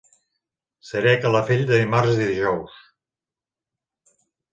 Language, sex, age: Catalan, male, 40-49